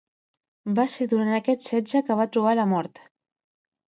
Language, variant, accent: Catalan, Central, central